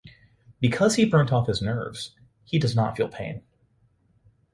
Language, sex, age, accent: English, male, 19-29, United States English